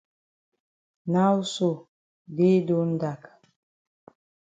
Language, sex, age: Cameroon Pidgin, female, 40-49